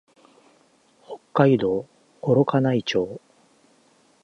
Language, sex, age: Japanese, male, 40-49